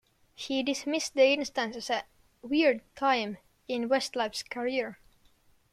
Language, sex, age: English, male, under 19